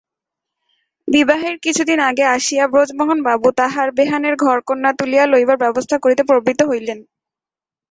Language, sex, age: Bengali, female, 19-29